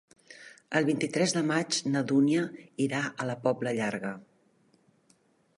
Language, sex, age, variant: Catalan, female, 50-59, Central